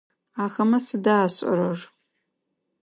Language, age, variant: Adyghe, 40-49, Адыгабзэ (Кирил, пстэумэ зэдыряе)